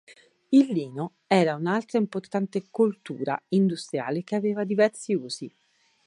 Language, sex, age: Italian, female, 40-49